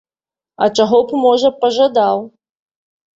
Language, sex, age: Belarusian, female, 30-39